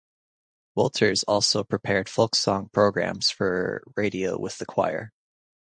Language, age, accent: English, 19-29, United States English